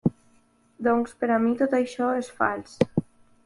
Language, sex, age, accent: Catalan, female, 19-29, valencià